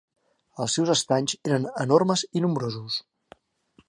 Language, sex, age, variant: Catalan, male, 50-59, Central